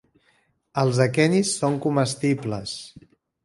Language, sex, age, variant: Catalan, male, 40-49, Central